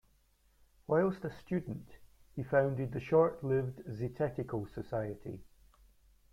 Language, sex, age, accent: English, male, 40-49, Scottish English